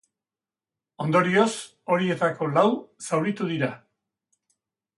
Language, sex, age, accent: Basque, male, 70-79, Erdialdekoa edo Nafarra (Gipuzkoa, Nafarroa)